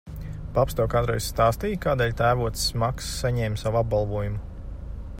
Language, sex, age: Latvian, male, 30-39